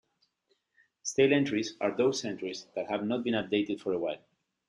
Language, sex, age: English, male, 30-39